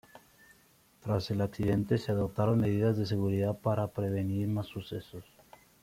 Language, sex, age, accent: Spanish, male, 19-29, México